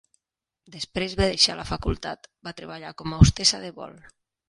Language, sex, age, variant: Catalan, female, 19-29, Nord-Occidental